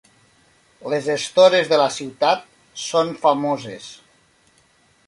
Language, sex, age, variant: Catalan, male, 40-49, Nord-Occidental